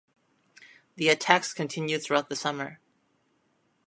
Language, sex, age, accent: English, female, 30-39, United States English